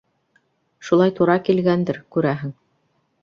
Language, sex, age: Bashkir, female, 30-39